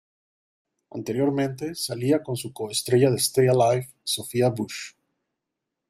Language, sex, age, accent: Spanish, male, 40-49, México